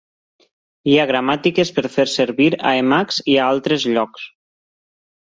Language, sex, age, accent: Catalan, male, 30-39, valencià